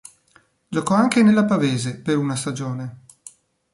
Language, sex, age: Italian, male, 40-49